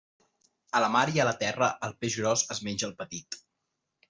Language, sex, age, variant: Catalan, male, 19-29, Central